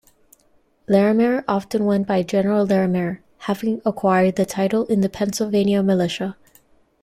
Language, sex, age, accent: English, female, 19-29, United States English